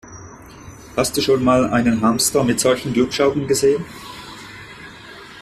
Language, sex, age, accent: German, male, 30-39, Schweizerdeutsch